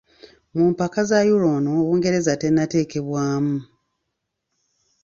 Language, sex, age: Ganda, female, 50-59